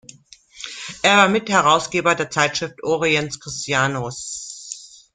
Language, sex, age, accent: German, female, 50-59, Deutschland Deutsch